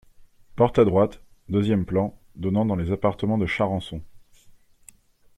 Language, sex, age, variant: French, male, 30-39, Français de métropole